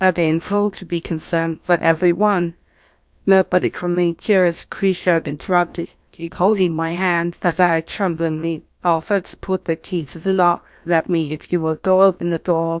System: TTS, GlowTTS